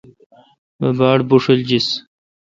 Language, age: Kalkoti, 19-29